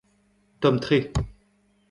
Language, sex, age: Breton, male, 19-29